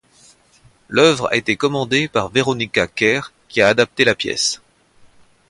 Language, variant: French, Français de métropole